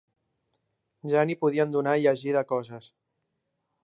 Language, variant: Catalan, Central